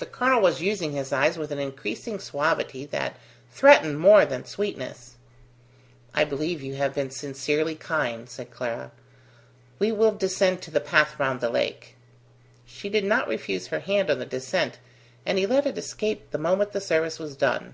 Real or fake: real